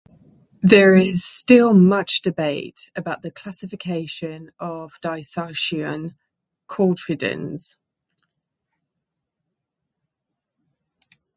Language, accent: English, England English